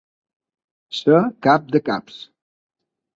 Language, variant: Catalan, Balear